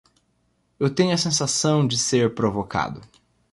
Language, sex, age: Portuguese, male, 19-29